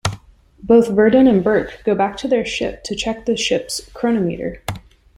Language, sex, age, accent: English, female, 30-39, United States English